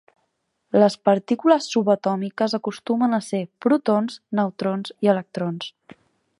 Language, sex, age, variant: Catalan, female, 19-29, Central